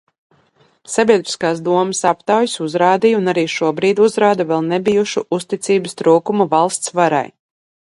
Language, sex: Latvian, female